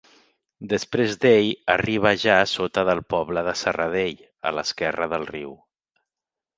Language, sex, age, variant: Catalan, male, 40-49, Central